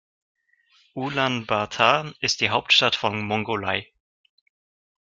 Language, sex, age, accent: German, male, 19-29, Russisch Deutsch